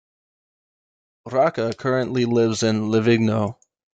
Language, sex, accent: English, male, United States English